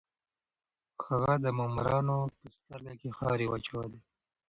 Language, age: Pashto, 19-29